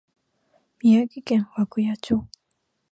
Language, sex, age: Japanese, female, 19-29